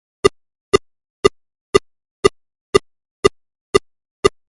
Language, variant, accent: Catalan, Valencià meridional, valencià